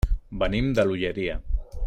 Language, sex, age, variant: Catalan, male, 40-49, Central